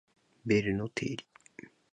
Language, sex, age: Japanese, male, under 19